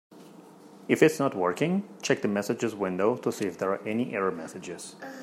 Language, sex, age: English, male, 30-39